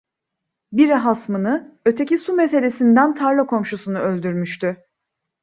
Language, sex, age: Turkish, female, 30-39